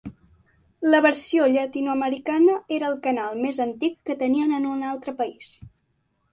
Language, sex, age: Catalan, female, under 19